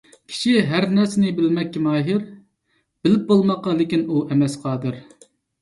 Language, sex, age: Uyghur, male, 30-39